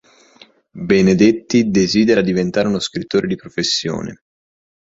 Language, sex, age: Italian, male, 19-29